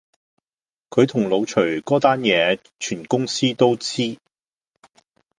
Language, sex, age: Cantonese, male, 50-59